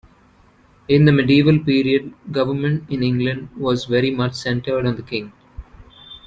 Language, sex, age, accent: English, male, 19-29, India and South Asia (India, Pakistan, Sri Lanka)